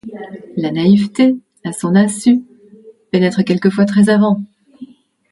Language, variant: French, Français de métropole